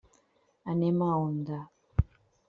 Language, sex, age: Catalan, female, 60-69